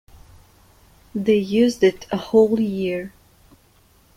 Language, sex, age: English, female, 19-29